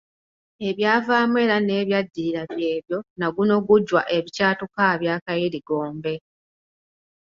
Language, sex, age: Ganda, female, 30-39